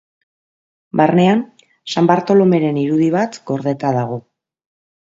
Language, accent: Basque, Mendebalekoa (Araba, Bizkaia, Gipuzkoako mendebaleko herri batzuk)